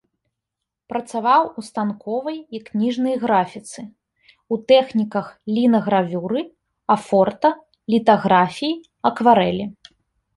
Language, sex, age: Belarusian, female, 30-39